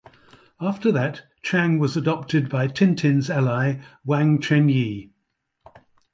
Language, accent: English, England English